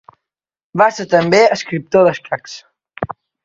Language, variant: Catalan, Balear